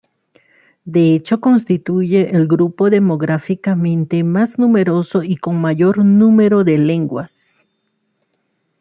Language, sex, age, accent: Spanish, female, 30-39, Caribe: Cuba, Venezuela, Puerto Rico, República Dominicana, Panamá, Colombia caribeña, México caribeño, Costa del golfo de México